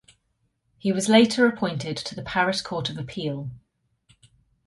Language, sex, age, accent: English, female, 30-39, England English